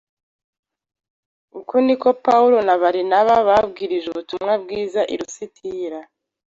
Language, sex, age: Kinyarwanda, female, 19-29